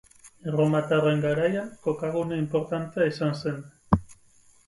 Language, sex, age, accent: Basque, male, 30-39, Mendebalekoa (Araba, Bizkaia, Gipuzkoako mendebaleko herri batzuk)